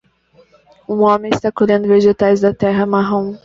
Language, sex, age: Portuguese, female, 19-29